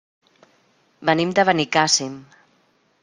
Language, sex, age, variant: Catalan, female, 40-49, Central